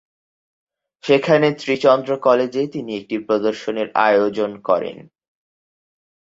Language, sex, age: Bengali, male, 19-29